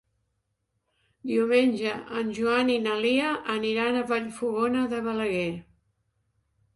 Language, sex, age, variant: Catalan, female, 60-69, Central